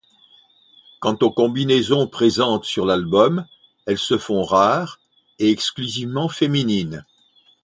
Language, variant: French, Français de métropole